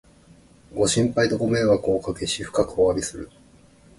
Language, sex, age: Japanese, male, 30-39